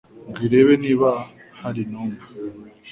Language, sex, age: Kinyarwanda, male, 19-29